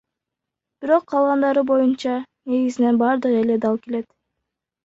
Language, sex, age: Kyrgyz, female, under 19